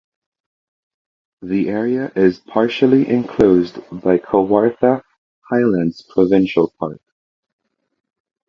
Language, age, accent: English, 30-39, Filipino